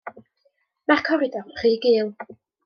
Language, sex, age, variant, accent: Welsh, female, 19-29, North-Eastern Welsh, Y Deyrnas Unedig Cymraeg